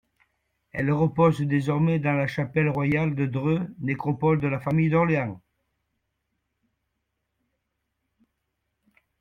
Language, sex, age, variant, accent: French, male, 70-79, Français d'Amérique du Nord, Français du Canada